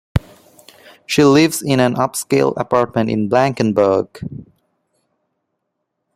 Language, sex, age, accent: English, male, 19-29, India and South Asia (India, Pakistan, Sri Lanka)